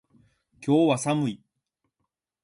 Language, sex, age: Japanese, male, 50-59